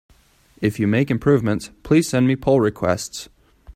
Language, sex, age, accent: English, male, 19-29, United States English